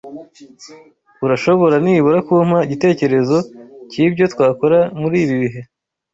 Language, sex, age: Kinyarwanda, male, 19-29